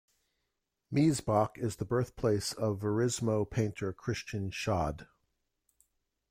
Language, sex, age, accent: English, male, 70-79, United States English